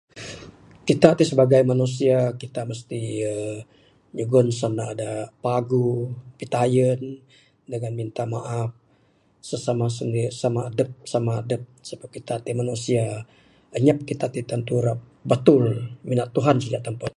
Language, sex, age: Bukar-Sadung Bidayuh, male, 60-69